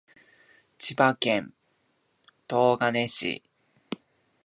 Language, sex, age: Japanese, male, 19-29